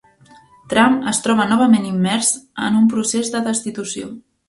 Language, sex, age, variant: Catalan, female, 19-29, Central